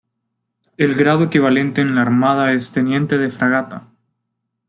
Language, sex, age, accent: Spanish, male, 19-29, América central